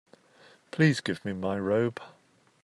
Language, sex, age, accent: English, male, 50-59, England English